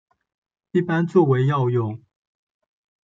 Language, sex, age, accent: Chinese, male, 19-29, 出生地：福建省